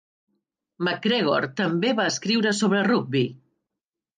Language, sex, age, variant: Catalan, female, 50-59, Central